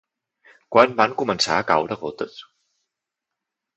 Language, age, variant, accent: Catalan, 30-39, Central, central